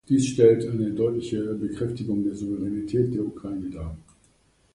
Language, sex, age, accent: German, male, 50-59, Deutschland Deutsch